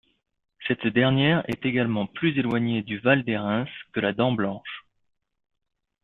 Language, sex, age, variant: French, male, 19-29, Français de métropole